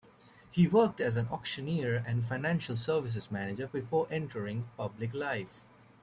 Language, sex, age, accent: English, male, 19-29, United States English